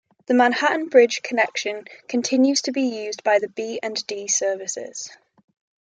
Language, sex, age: English, female, 19-29